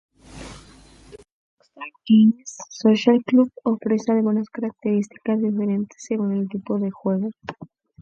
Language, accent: Spanish, México